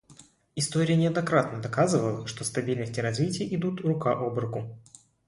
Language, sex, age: Russian, male, 19-29